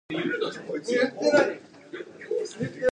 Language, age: English, 19-29